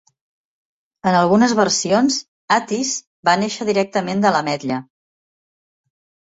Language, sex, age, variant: Catalan, female, 50-59, Central